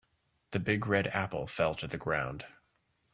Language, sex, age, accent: English, male, 30-39, United States English